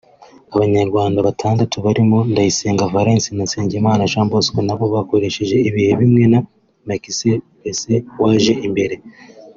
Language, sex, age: Kinyarwanda, male, 19-29